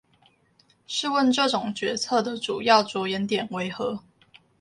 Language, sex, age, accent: Chinese, female, under 19, 出生地：臺中市